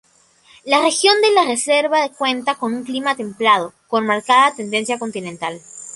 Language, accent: Spanish, Andino-Pacífico: Colombia, Perú, Ecuador, oeste de Bolivia y Venezuela andina